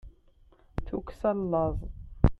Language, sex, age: Kabyle, female, 19-29